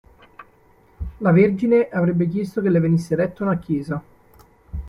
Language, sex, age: Italian, male, 19-29